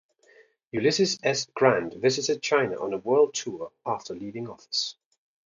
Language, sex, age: English, male, 30-39